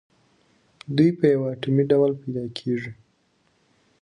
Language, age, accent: Pashto, 19-29, کندهاری لهجه